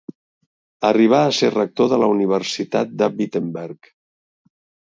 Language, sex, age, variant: Catalan, male, 50-59, Central